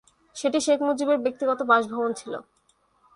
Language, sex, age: Bengali, female, 19-29